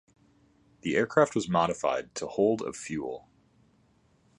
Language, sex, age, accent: English, male, 19-29, United States English